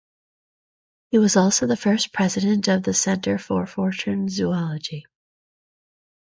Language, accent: English, United States English